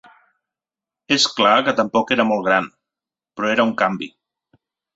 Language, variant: Catalan, Central